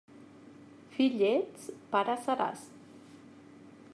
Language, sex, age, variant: Catalan, female, 40-49, Central